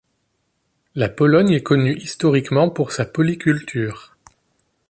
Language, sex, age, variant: French, male, 30-39, Français de métropole